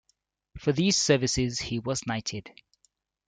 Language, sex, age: English, male, 30-39